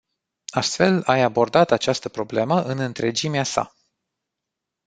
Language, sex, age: Romanian, male, 30-39